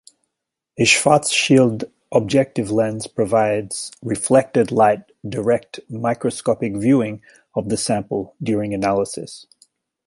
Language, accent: English, Australian English